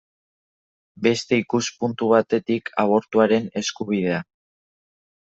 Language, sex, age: Basque, male, under 19